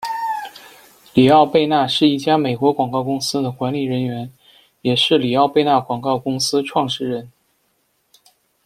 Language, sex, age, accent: Chinese, male, 30-39, 出生地：北京市